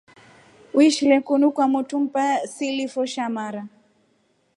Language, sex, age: Rombo, female, 19-29